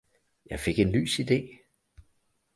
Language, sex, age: Danish, male, 40-49